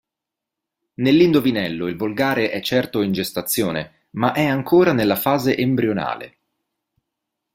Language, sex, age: Italian, male, 30-39